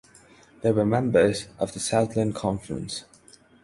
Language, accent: English, England English; India and South Asia (India, Pakistan, Sri Lanka)